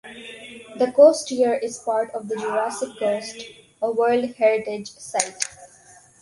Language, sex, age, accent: English, female, under 19, India and South Asia (India, Pakistan, Sri Lanka)